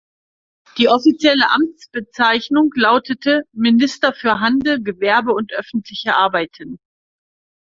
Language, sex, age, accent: German, female, 50-59, Deutschland Deutsch